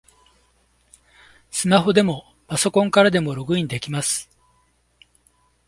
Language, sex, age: Japanese, male, 50-59